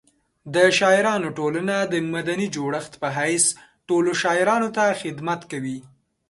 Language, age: Pashto, 19-29